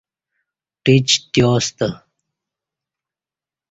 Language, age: Kati, 19-29